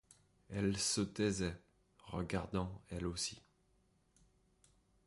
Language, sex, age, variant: French, male, 30-39, Français de métropole